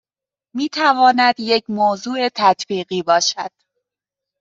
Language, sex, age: Persian, male, 30-39